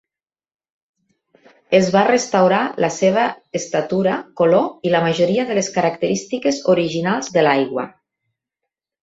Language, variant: Catalan, Nord-Occidental